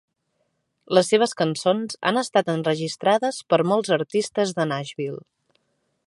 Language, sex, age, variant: Catalan, female, 30-39, Central